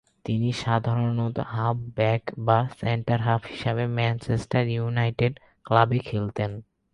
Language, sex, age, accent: Bengali, male, 19-29, Bengali; Bangla